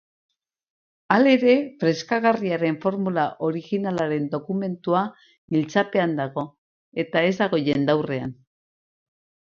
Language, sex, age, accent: Basque, female, 70-79, Mendebalekoa (Araba, Bizkaia, Gipuzkoako mendebaleko herri batzuk)